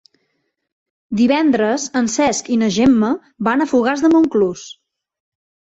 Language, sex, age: Catalan, female, 30-39